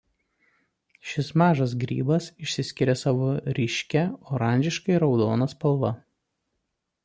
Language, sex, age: Lithuanian, male, 30-39